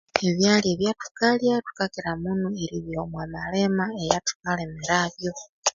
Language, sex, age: Konzo, female, 40-49